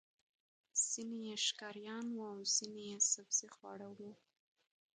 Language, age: Pashto, under 19